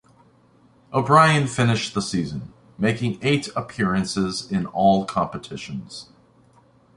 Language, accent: English, United States English